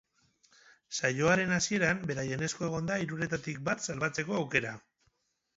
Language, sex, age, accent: Basque, male, 30-39, Mendebalekoa (Araba, Bizkaia, Gipuzkoako mendebaleko herri batzuk)